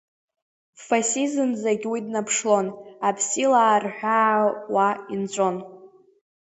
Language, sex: Abkhazian, female